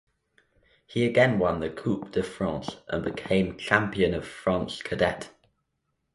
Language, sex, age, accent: English, male, under 19, England English